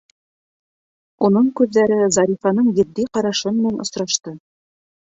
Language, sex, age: Bashkir, female, 30-39